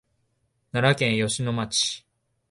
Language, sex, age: Japanese, male, 19-29